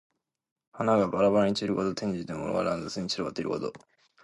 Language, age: Japanese, 19-29